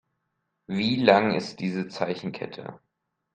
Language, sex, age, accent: German, male, under 19, Deutschland Deutsch